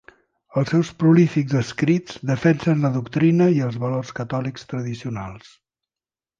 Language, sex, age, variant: Catalan, male, 60-69, Central